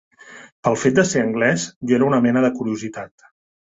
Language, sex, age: Catalan, male, 50-59